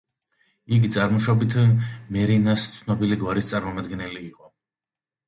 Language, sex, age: Georgian, male, 30-39